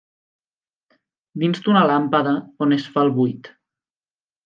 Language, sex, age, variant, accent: Catalan, male, under 19, Nord-Occidental, Tortosí